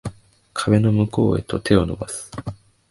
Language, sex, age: Japanese, male, 19-29